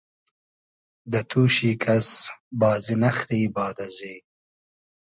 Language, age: Hazaragi, 30-39